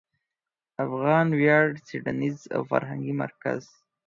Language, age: Pashto, 19-29